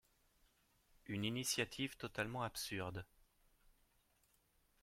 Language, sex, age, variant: French, male, 40-49, Français de métropole